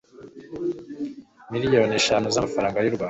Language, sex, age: Kinyarwanda, male, 19-29